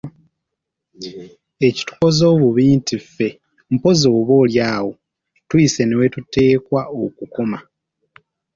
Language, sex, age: Ganda, male, under 19